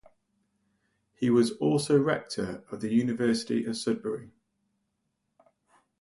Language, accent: English, England English